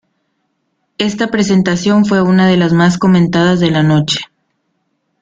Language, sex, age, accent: Spanish, female, 19-29, México